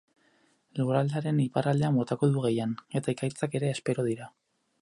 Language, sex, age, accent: Basque, male, 19-29, Erdialdekoa edo Nafarra (Gipuzkoa, Nafarroa)